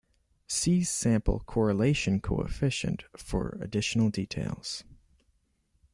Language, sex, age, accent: English, male, under 19, Canadian English